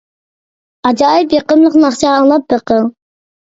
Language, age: Uyghur, under 19